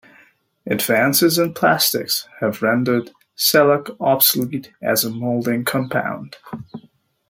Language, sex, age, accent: English, male, 30-39, United States English